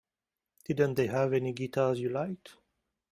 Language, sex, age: English, male, 40-49